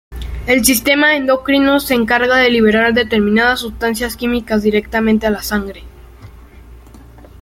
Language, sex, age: Spanish, male, under 19